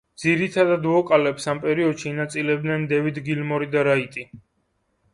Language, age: Georgian, 19-29